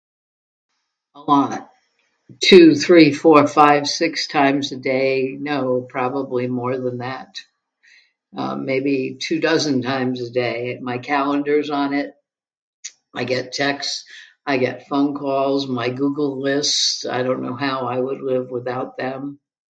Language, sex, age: English, female, 70-79